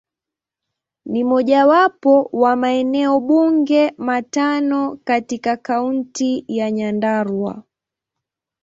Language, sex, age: Swahili, female, 19-29